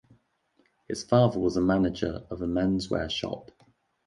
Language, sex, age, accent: English, male, 19-29, England English